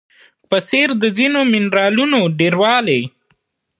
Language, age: Pashto, 19-29